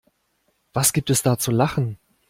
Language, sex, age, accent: German, male, 40-49, Deutschland Deutsch